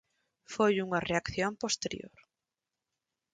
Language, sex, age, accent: Galician, female, 19-29, Normativo (estándar)